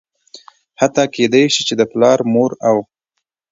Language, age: Pashto, 19-29